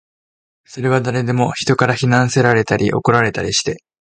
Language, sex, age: Japanese, male, 19-29